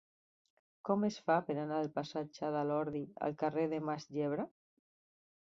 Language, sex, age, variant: Catalan, female, 50-59, Central